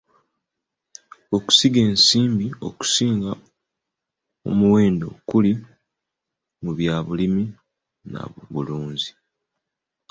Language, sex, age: Ganda, male, 19-29